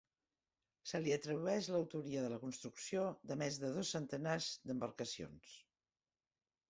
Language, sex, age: Catalan, female, 50-59